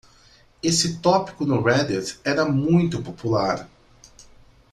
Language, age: Portuguese, 30-39